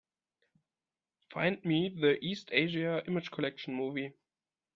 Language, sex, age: English, male, 19-29